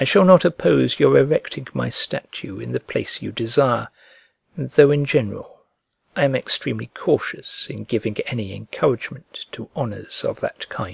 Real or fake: real